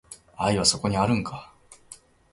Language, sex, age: Japanese, male, 30-39